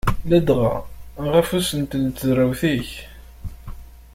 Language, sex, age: Kabyle, male, 19-29